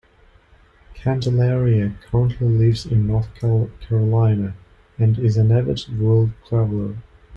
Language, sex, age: English, male, 30-39